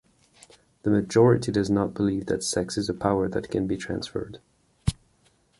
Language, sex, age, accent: English, male, 30-39, United States English